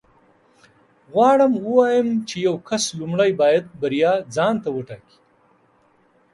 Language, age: Pashto, 50-59